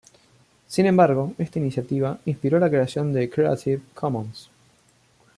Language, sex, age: Spanish, male, under 19